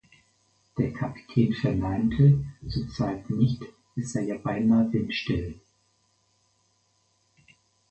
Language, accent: German, Deutschland Deutsch